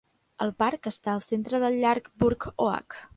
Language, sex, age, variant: Catalan, female, 19-29, Central